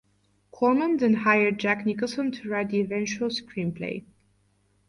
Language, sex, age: English, female, 19-29